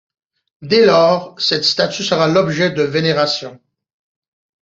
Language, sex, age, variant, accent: French, male, 40-49, Français d'Amérique du Nord, Français du Canada